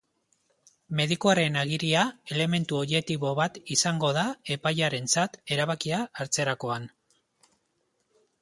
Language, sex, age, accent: Basque, male, 40-49, Mendebalekoa (Araba, Bizkaia, Gipuzkoako mendebaleko herri batzuk)